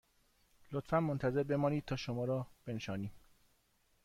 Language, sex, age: Persian, male, 40-49